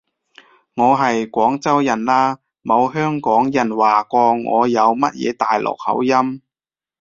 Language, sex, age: Cantonese, male, 30-39